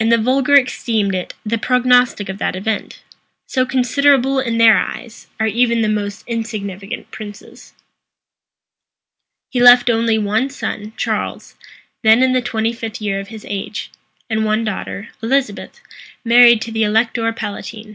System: none